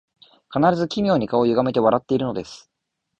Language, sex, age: Japanese, male, 19-29